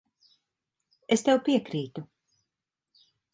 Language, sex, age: Latvian, female, 50-59